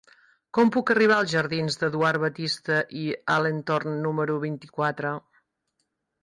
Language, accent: Catalan, Girona